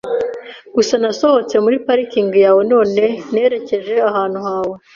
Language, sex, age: Kinyarwanda, female, 19-29